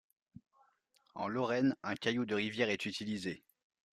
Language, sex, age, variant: French, male, 19-29, Français de métropole